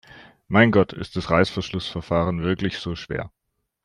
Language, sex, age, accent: German, male, 40-49, Deutschland Deutsch